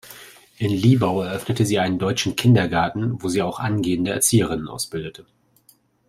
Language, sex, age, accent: German, male, 30-39, Deutschland Deutsch